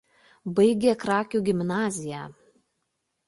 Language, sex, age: Lithuanian, female, 30-39